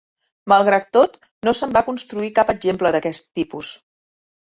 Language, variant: Catalan, Central